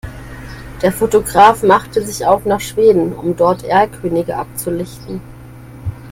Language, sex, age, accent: German, female, 19-29, Deutschland Deutsch